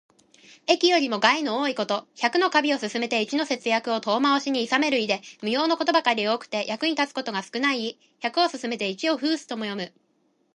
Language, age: Japanese, 19-29